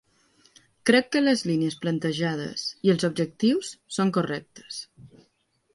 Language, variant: Catalan, Balear